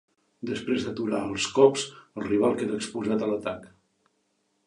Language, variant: Catalan, Central